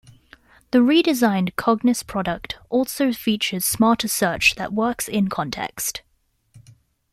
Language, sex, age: English, female, 19-29